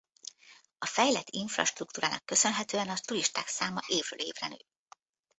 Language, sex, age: Hungarian, female, 50-59